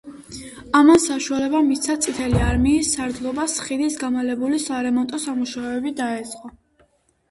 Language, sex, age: Georgian, female, 50-59